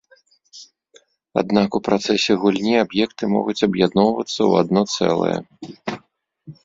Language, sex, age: Belarusian, male, 30-39